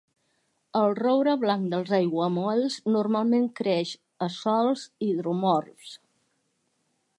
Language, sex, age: Catalan, female, 60-69